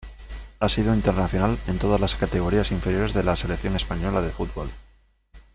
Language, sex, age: Spanish, male, 40-49